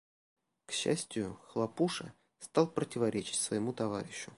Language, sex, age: Russian, male, 30-39